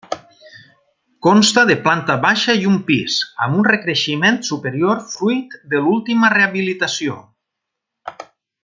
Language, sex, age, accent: Catalan, male, 40-49, valencià